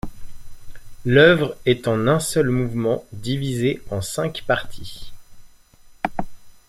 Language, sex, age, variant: French, male, 19-29, Français de métropole